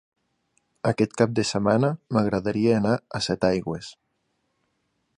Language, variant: Catalan, Central